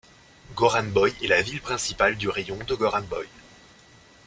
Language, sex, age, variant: French, male, 30-39, Français de métropole